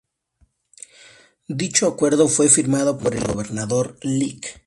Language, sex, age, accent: Spanish, male, 19-29, México